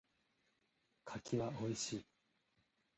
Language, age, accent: Japanese, 19-29, 標準語